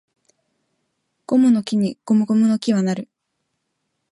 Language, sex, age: Japanese, female, 19-29